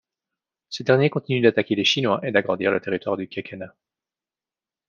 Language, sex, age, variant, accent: French, male, 30-39, Français d'Europe, Français de Belgique